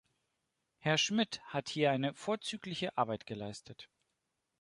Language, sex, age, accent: German, male, 30-39, Deutschland Deutsch